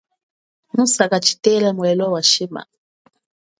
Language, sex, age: Chokwe, female, 40-49